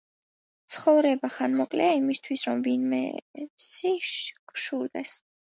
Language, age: Georgian, under 19